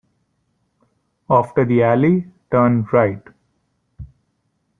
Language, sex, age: English, male, 19-29